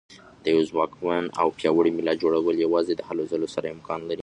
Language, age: Pashto, 30-39